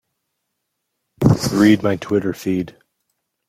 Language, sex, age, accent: English, male, 19-29, United States English